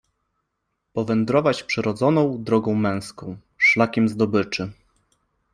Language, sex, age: Polish, male, 30-39